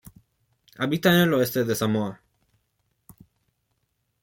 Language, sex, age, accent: Spanish, male, under 19, México